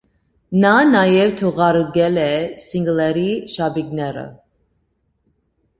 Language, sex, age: Armenian, female, 30-39